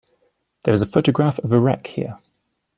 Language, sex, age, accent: English, male, 19-29, England English